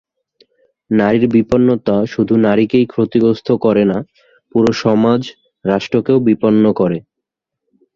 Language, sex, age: Bengali, male, 19-29